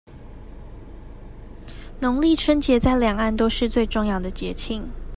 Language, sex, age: Chinese, female, 19-29